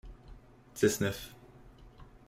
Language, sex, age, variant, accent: French, male, 19-29, Français d'Amérique du Nord, Français du Canada